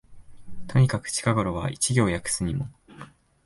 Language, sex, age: Japanese, male, 19-29